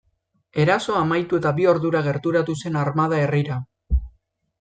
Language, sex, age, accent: Basque, male, 19-29, Mendebalekoa (Araba, Bizkaia, Gipuzkoako mendebaleko herri batzuk)